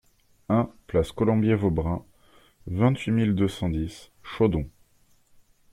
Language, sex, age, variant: French, male, 30-39, Français de métropole